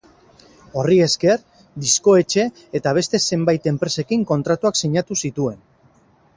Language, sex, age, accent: Basque, male, 30-39, Mendebalekoa (Araba, Bizkaia, Gipuzkoako mendebaleko herri batzuk)